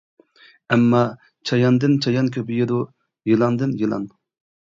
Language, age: Uyghur, 19-29